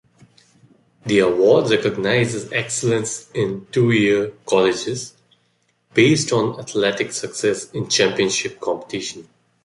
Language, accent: English, India and South Asia (India, Pakistan, Sri Lanka)